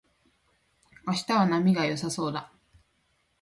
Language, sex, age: Japanese, female, 19-29